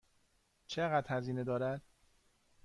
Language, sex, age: Persian, male, 40-49